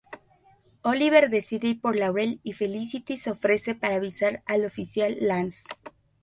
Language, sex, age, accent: Spanish, female, 19-29, México